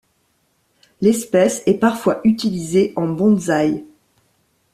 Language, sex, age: French, female, 40-49